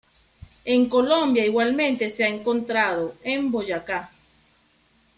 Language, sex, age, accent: Spanish, female, 40-49, Caribe: Cuba, Venezuela, Puerto Rico, República Dominicana, Panamá, Colombia caribeña, México caribeño, Costa del golfo de México